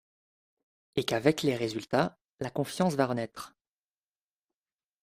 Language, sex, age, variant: French, male, 19-29, Français de métropole